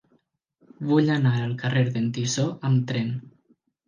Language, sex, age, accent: Catalan, male, 19-29, valencià